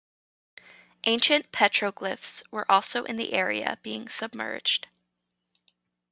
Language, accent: English, United States English; Canadian English